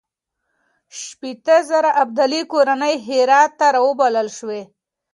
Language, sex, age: Pashto, female, 19-29